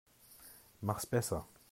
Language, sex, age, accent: German, male, 40-49, Deutschland Deutsch